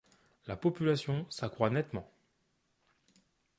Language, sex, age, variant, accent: French, male, 19-29, Français des départements et régions d'outre-mer, Français de La Réunion